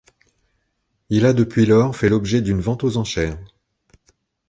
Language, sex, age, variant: French, male, 50-59, Français de métropole